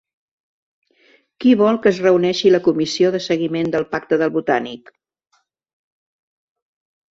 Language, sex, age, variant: Catalan, female, 70-79, Central